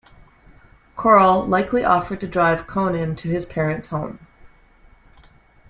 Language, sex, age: English, female, 40-49